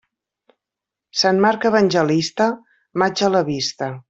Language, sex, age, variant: Catalan, female, 50-59, Central